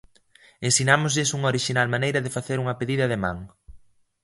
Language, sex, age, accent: Galician, male, under 19, Normativo (estándar)